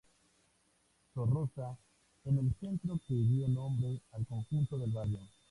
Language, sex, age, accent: Spanish, male, 19-29, México